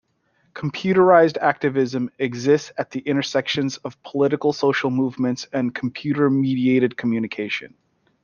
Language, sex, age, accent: English, male, 30-39, United States English